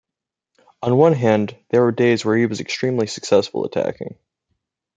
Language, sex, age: English, male, under 19